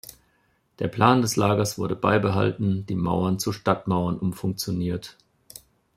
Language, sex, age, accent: German, male, 40-49, Deutschland Deutsch